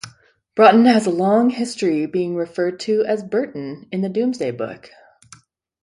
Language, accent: English, Canadian English